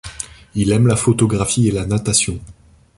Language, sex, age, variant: French, male, 30-39, Français de métropole